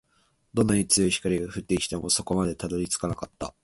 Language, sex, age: Japanese, male, 19-29